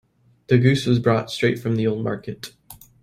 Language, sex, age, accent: English, male, 19-29, United States English